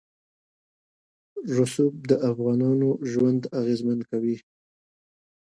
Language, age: Pashto, 19-29